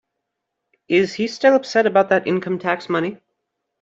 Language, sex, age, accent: English, male, under 19, United States English